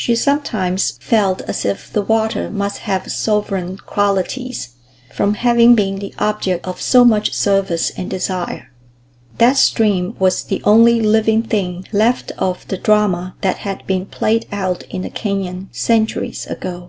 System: none